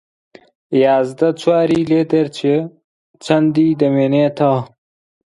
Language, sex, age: Central Kurdish, male, 19-29